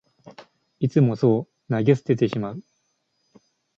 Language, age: Japanese, 19-29